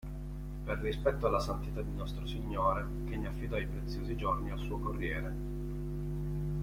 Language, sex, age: Italian, male, 30-39